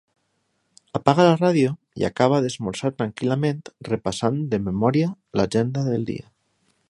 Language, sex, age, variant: Catalan, male, 40-49, Valencià meridional